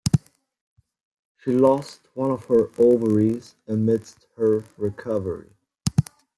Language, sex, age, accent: English, male, under 19, England English